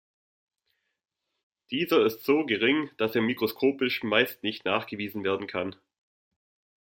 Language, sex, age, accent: German, male, 19-29, Deutschland Deutsch